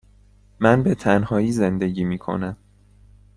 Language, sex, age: Persian, male, 19-29